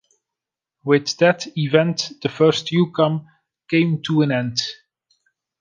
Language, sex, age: English, male, 40-49